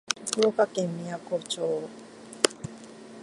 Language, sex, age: Japanese, female, 50-59